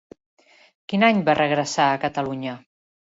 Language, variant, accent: Catalan, Central, central